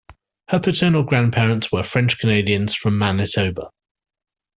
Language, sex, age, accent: English, male, 40-49, England English